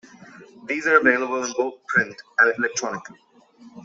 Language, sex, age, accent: English, male, 19-29, England English